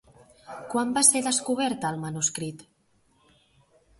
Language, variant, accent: Catalan, Central, central